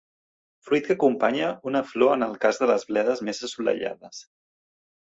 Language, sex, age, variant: Catalan, male, 30-39, Central